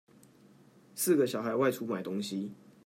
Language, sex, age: Chinese, male, 19-29